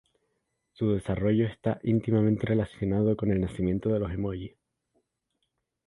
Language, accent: Spanish, España: Islas Canarias